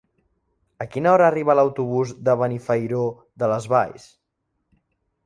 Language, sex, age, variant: Catalan, male, under 19, Central